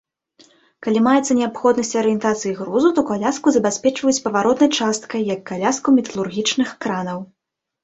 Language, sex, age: Belarusian, female, 19-29